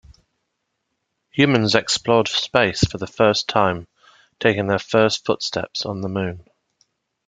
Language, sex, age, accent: English, male, 40-49, England English